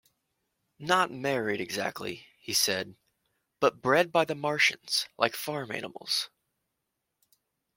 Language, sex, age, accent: English, male, 19-29, United States English